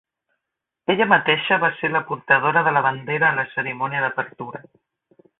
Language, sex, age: Catalan, female, 50-59